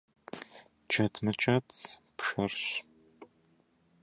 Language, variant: Kabardian, Адыгэбзэ (Къэбэрдей, Кирил, псоми зэдай)